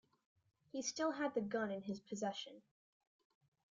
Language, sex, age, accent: English, female, under 19, United States English